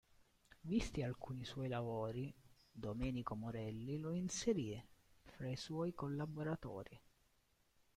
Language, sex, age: Italian, male, 19-29